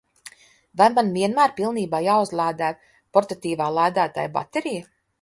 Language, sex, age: Latvian, female, 50-59